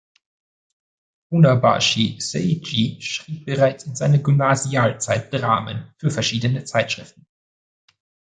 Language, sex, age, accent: German, male, 30-39, Österreichisches Deutsch